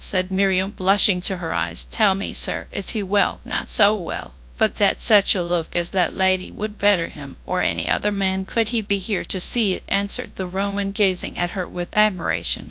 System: TTS, GradTTS